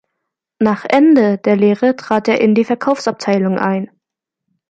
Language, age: German, 19-29